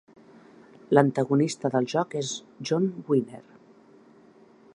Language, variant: Catalan, Central